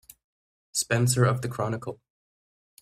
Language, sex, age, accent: English, male, under 19, United States English